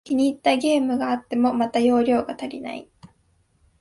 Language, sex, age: Japanese, female, 19-29